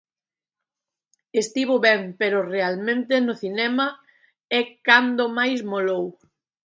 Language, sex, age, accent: Galician, female, 40-49, Atlántico (seseo e gheada)